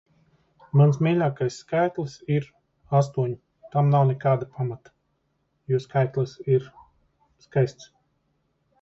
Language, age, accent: Latvian, 40-49, Dzimtā valoda